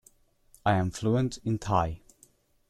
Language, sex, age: English, male, under 19